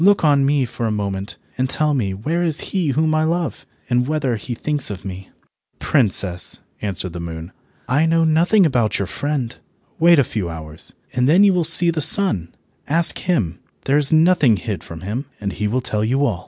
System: none